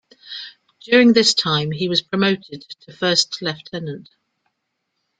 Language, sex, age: English, female, 50-59